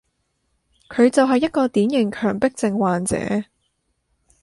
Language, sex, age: Cantonese, female, 19-29